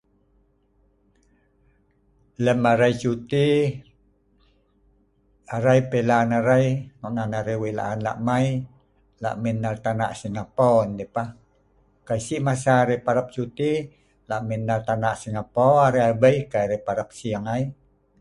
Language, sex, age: Sa'ban, male, 50-59